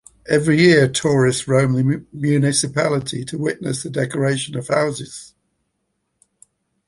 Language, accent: English, England English